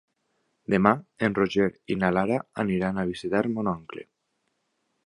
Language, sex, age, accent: Catalan, male, 19-29, valencià